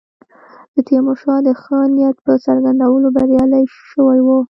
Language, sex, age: Pashto, female, 19-29